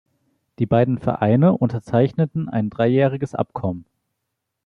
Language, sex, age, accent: German, male, 19-29, Deutschland Deutsch